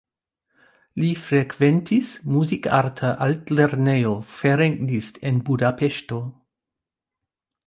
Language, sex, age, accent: Esperanto, female, 50-59, Internacia